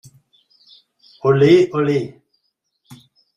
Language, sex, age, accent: German, male, 50-59, Schweizerdeutsch